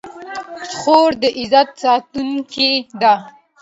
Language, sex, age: Pashto, female, 19-29